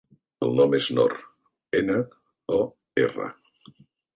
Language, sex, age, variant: Catalan, male, 50-59, Central